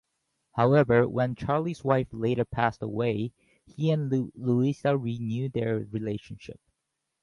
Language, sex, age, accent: English, male, 30-39, United States English